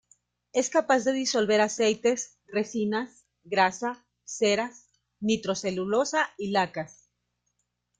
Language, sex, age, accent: Spanish, female, 40-49, México